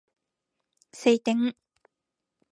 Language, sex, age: Japanese, female, 19-29